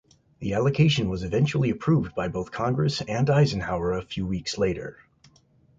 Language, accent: English, United States English